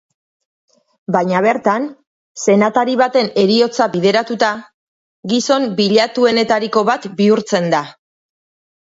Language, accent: Basque, Mendebalekoa (Araba, Bizkaia, Gipuzkoako mendebaleko herri batzuk)